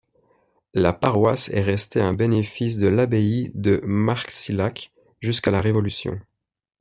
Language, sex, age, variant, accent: French, male, 19-29, Français d'Europe, Français de Belgique